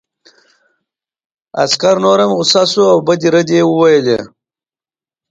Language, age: Pashto, 40-49